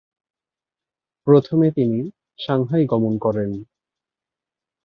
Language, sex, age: Bengali, male, 19-29